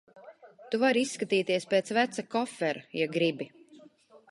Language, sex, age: Latvian, female, 50-59